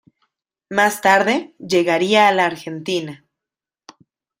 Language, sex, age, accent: Spanish, female, 30-39, México